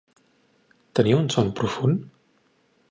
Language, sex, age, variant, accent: Catalan, male, 19-29, Central, central